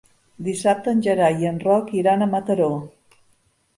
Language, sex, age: Catalan, female, 50-59